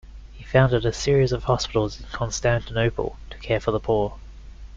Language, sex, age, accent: English, male, 19-29, Australian English